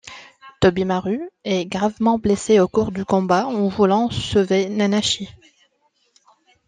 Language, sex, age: French, female, 19-29